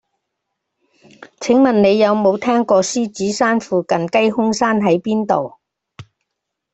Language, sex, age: Cantonese, female, 70-79